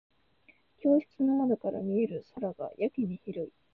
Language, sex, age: Japanese, female, 19-29